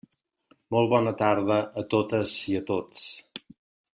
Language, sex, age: Catalan, male, 60-69